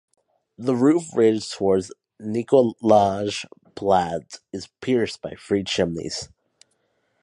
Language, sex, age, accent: English, male, under 19, United States English